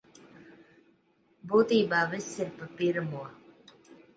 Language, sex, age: Latvian, female, 30-39